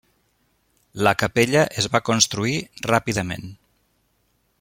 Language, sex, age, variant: Catalan, male, 50-59, Nord-Occidental